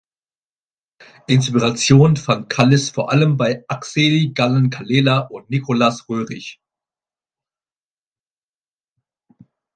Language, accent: German, Deutschland Deutsch